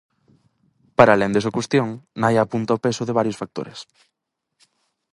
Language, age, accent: Galician, under 19, Central (gheada); Oriental (común en zona oriental)